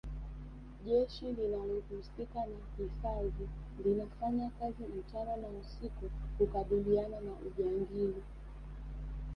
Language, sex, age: Swahili, female, 30-39